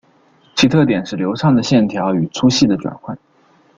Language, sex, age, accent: Chinese, male, 19-29, 出生地：江西省